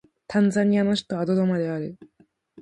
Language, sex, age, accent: Japanese, female, 19-29, 標準語